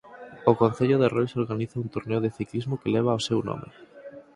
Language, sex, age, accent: Galician, male, 19-29, Normativo (estándar)